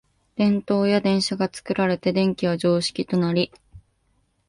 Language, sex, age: Japanese, female, 19-29